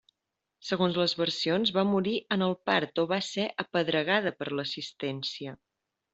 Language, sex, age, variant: Catalan, female, 30-39, Septentrional